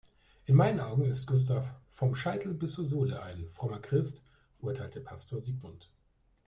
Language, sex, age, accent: German, male, 30-39, Deutschland Deutsch